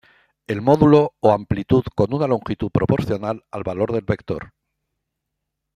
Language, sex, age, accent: Spanish, male, 60-69, España: Centro-Sur peninsular (Madrid, Toledo, Castilla-La Mancha)